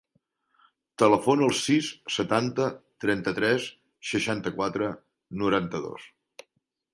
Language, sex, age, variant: Catalan, male, 50-59, Central